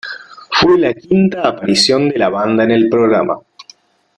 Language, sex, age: Spanish, male, 30-39